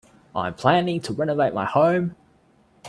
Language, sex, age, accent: English, male, 19-29, Australian English